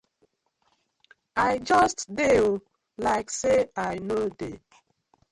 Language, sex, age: Nigerian Pidgin, female, 30-39